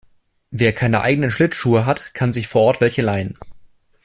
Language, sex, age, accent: German, male, 19-29, Deutschland Deutsch